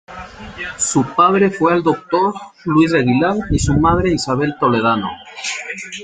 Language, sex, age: Spanish, male, 40-49